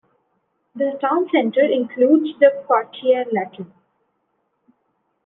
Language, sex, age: English, female, 19-29